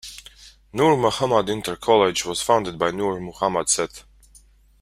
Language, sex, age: English, male, 19-29